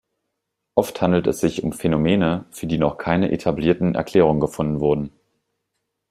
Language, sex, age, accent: German, male, 30-39, Deutschland Deutsch